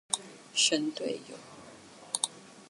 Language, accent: Chinese, 出生地：臺北市